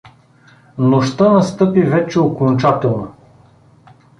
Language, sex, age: Bulgarian, male, 40-49